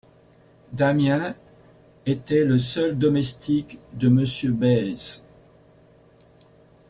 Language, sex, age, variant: French, male, 60-69, Français de métropole